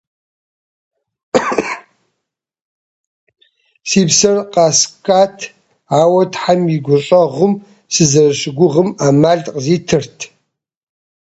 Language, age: Kabardian, 40-49